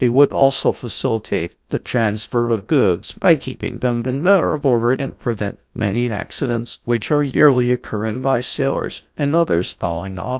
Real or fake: fake